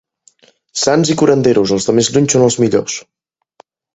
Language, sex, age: Catalan, male, 19-29